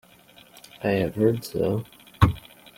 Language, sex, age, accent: English, male, 40-49, United States English